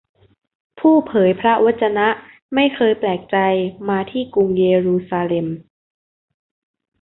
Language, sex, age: Thai, female, 19-29